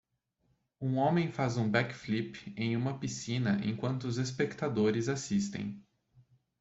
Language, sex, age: Portuguese, male, 19-29